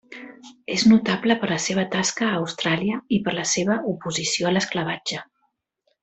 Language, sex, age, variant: Catalan, female, 50-59, Central